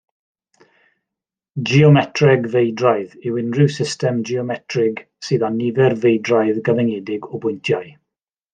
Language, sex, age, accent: Welsh, male, 40-49, Y Deyrnas Unedig Cymraeg